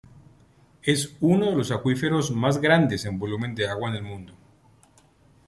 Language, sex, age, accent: Spanish, male, 40-49, Caribe: Cuba, Venezuela, Puerto Rico, República Dominicana, Panamá, Colombia caribeña, México caribeño, Costa del golfo de México